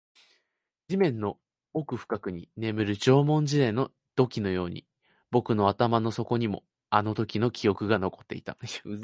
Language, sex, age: Japanese, male, 19-29